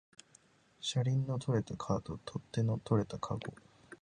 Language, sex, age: Japanese, male, 19-29